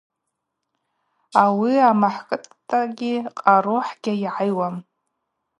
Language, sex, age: Abaza, female, 30-39